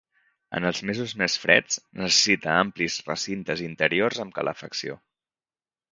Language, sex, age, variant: Catalan, male, 30-39, Central